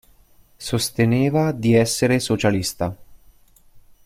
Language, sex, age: Italian, male, 19-29